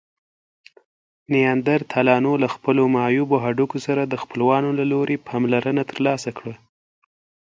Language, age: Pashto, under 19